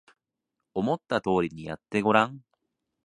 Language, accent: Japanese, 関西弁